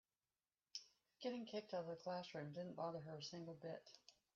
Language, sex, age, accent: English, female, 60-69, United States English